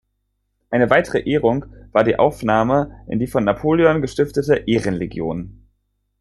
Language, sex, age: German, male, 19-29